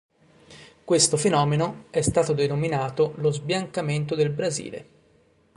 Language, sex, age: Italian, male, 40-49